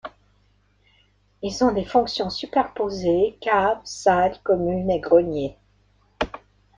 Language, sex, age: French, female, 70-79